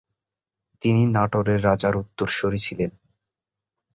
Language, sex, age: Bengali, male, 19-29